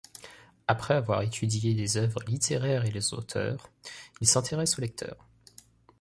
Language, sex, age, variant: French, male, 30-39, Français de métropole